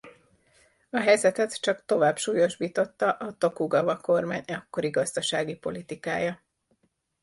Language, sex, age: Hungarian, female, 40-49